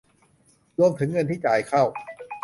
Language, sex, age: Thai, male, 19-29